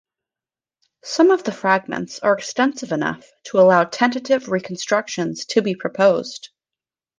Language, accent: English, United States English